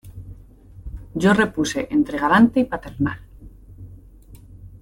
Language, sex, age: Spanish, female, 30-39